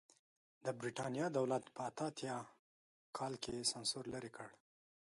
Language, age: Pashto, 19-29